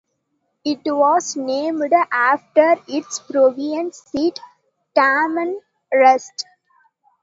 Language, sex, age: English, female, 19-29